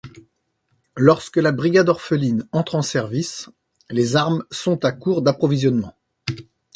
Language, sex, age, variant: French, male, 50-59, Français de métropole